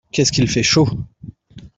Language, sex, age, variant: French, male, 30-39, Français de métropole